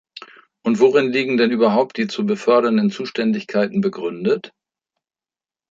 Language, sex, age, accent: German, male, 60-69, Deutschland Deutsch